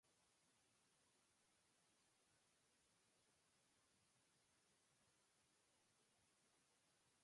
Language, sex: English, female